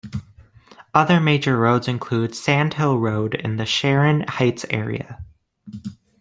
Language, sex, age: English, male, under 19